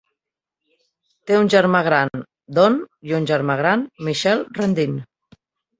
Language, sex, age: Catalan, female, 30-39